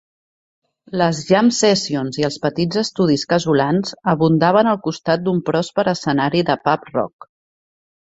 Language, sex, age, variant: Catalan, female, 40-49, Central